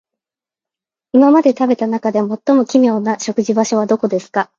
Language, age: English, 19-29